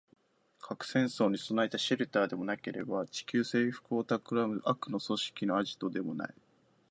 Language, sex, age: Japanese, male, 19-29